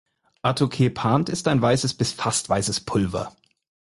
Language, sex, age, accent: German, male, 30-39, Deutschland Deutsch